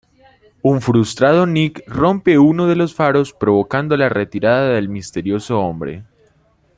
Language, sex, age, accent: Spanish, male, 19-29, Caribe: Cuba, Venezuela, Puerto Rico, República Dominicana, Panamá, Colombia caribeña, México caribeño, Costa del golfo de México